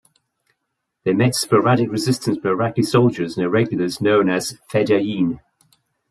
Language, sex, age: English, male, 50-59